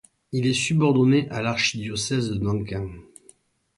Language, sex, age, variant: French, male, 50-59, Français de métropole